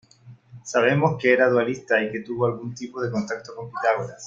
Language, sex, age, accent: Spanish, male, 40-49, España: Norte peninsular (Asturias, Castilla y León, Cantabria, País Vasco, Navarra, Aragón, La Rioja, Guadalajara, Cuenca)